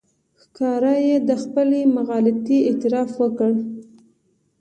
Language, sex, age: Pashto, female, 19-29